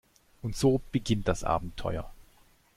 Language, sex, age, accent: German, male, 30-39, Deutschland Deutsch